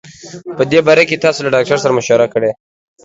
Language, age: Pashto, 19-29